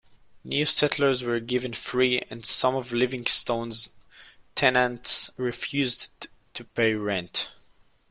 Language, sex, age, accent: English, male, under 19, United States English